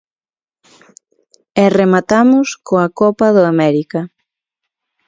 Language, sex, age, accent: Galician, female, 30-39, Atlántico (seseo e gheada); Normativo (estándar)